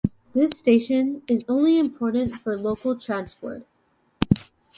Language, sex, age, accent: English, female, 19-29, United States English